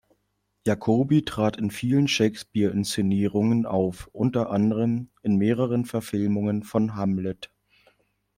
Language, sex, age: German, male, 19-29